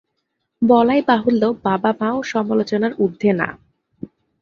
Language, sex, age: Bengali, female, 19-29